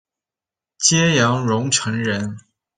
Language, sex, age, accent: Chinese, male, 19-29, 出生地：山西省